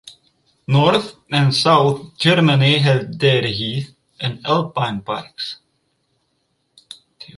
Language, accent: English, United States English; England English